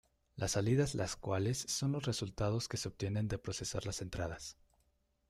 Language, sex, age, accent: Spanish, male, 19-29, México